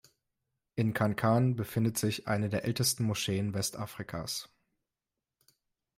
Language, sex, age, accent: German, male, 19-29, Deutschland Deutsch